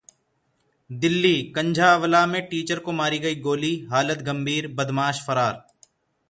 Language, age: Hindi, 30-39